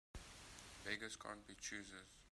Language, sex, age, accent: English, male, 19-29, Southern African (South Africa, Zimbabwe, Namibia)